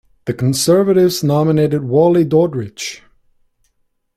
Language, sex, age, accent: English, male, 19-29, United States English